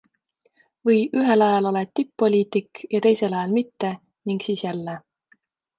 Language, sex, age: Estonian, female, 30-39